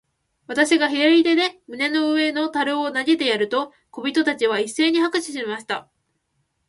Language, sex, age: Japanese, female, 19-29